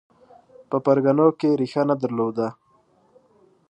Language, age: Pashto, 19-29